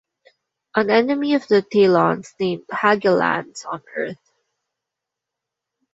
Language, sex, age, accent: English, female, 19-29, Filipino